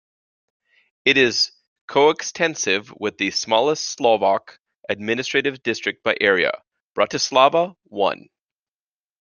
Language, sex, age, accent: English, male, 40-49, United States English